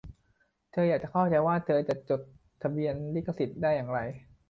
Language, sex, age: Thai, male, 19-29